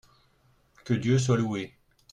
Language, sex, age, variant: French, male, 40-49, Français de métropole